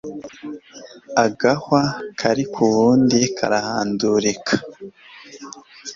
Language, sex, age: Kinyarwanda, male, 19-29